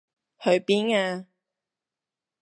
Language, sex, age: Cantonese, female, 19-29